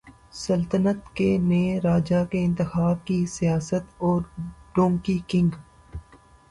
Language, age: Urdu, 19-29